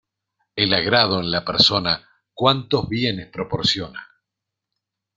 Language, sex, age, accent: Spanish, male, 50-59, Rioplatense: Argentina, Uruguay, este de Bolivia, Paraguay